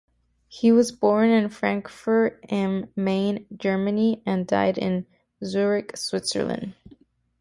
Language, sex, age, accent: English, female, 19-29, United States English